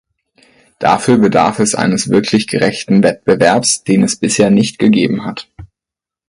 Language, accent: German, Deutschland Deutsch